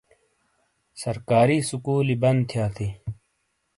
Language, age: Shina, 30-39